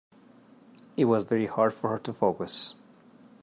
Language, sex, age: English, male, 30-39